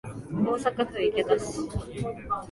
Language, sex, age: Japanese, female, 19-29